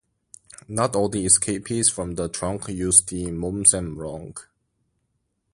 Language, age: English, 19-29